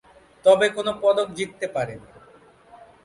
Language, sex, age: Bengali, male, 19-29